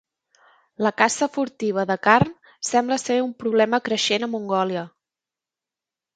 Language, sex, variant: Catalan, female, Central